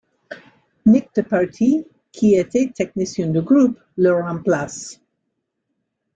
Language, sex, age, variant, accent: French, female, 60-69, Français d'Amérique du Nord, Français des États-Unis